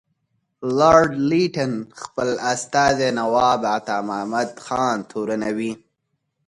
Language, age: Pashto, 19-29